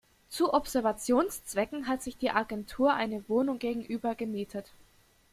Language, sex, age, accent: German, female, 19-29, Deutschland Deutsch